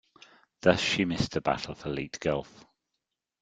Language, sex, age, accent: English, male, 40-49, England English